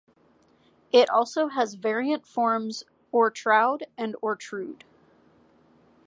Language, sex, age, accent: English, female, 19-29, United States English